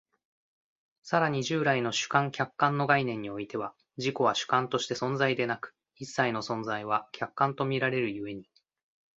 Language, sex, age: Japanese, male, 30-39